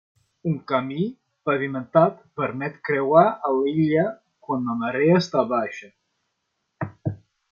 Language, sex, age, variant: Catalan, male, 19-29, Central